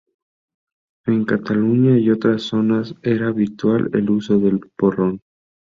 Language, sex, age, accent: Spanish, male, 19-29, México